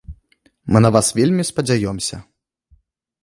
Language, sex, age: Belarusian, male, 19-29